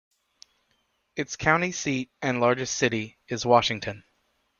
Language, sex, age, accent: English, male, 30-39, United States English